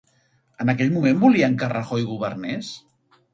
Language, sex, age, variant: Catalan, male, 40-49, Central